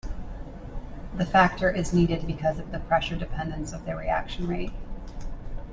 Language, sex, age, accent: English, female, 19-29, United States English